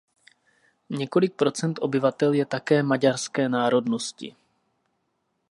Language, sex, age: Czech, male, 30-39